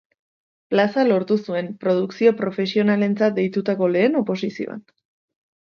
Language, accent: Basque, Erdialdekoa edo Nafarra (Gipuzkoa, Nafarroa)